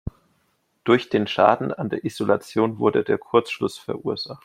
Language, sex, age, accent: German, male, 30-39, Deutschland Deutsch